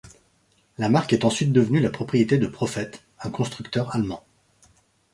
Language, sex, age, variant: French, male, 30-39, Français de métropole